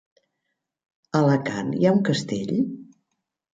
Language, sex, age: Catalan, female, 60-69